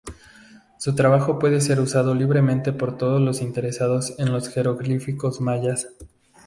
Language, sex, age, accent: Spanish, male, 19-29, México